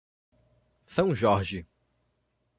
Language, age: Portuguese, 19-29